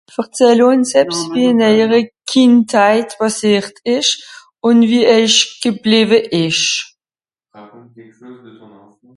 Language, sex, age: Swiss German, female, 50-59